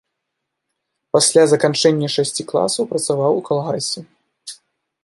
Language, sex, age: Belarusian, male, 19-29